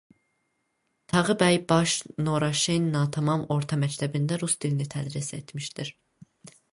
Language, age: Azerbaijani, under 19